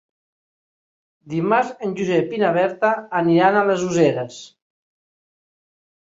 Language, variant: Catalan, Central